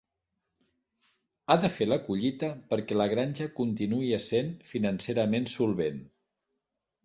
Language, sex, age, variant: Catalan, male, 60-69, Central